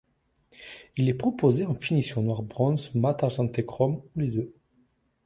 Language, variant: French, Français de métropole